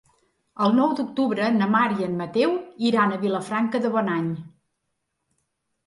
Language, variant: Catalan, Central